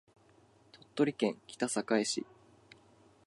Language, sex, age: Japanese, male, 19-29